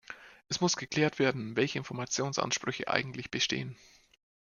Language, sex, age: German, male, 19-29